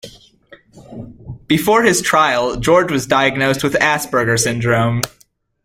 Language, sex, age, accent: English, male, under 19, United States English